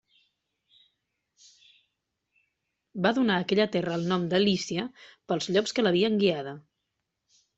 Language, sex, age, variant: Catalan, female, 40-49, Central